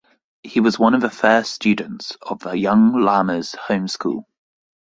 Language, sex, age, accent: English, male, 19-29, England English